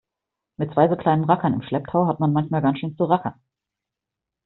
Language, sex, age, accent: German, female, 50-59, Deutschland Deutsch